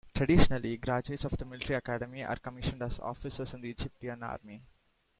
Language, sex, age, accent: English, male, 19-29, India and South Asia (India, Pakistan, Sri Lanka)